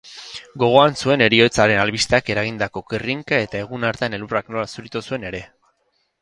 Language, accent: Basque, Erdialdekoa edo Nafarra (Gipuzkoa, Nafarroa)